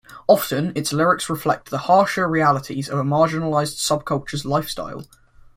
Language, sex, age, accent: English, male, under 19, England English